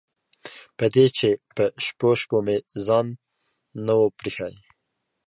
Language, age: Pashto, 19-29